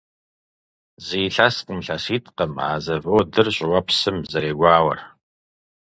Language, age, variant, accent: Kabardian, 40-49, Адыгэбзэ (Къэбэрдей, Кирил, псоми зэдай), Джылэхъстэней (Gilahsteney)